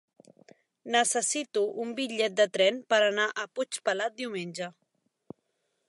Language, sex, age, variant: Catalan, female, 30-39, Central